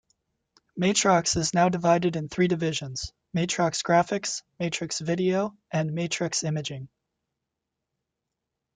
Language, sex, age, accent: English, male, 30-39, United States English